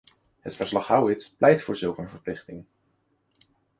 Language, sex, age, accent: Dutch, male, 19-29, Nederlands Nederlands